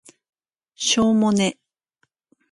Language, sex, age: Japanese, female, 40-49